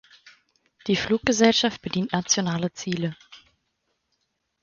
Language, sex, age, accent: German, female, 30-39, Deutschland Deutsch